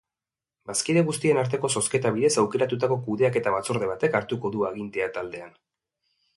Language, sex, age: Basque, male, 19-29